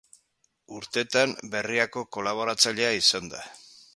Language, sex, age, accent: Basque, male, 50-59, Mendebalekoa (Araba, Bizkaia, Gipuzkoako mendebaleko herri batzuk)